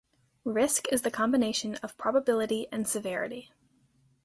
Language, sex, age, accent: English, female, under 19, United States English